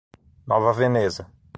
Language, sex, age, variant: Portuguese, male, 40-49, Portuguese (Brasil)